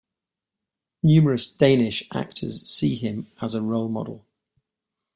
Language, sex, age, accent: English, male, 40-49, England English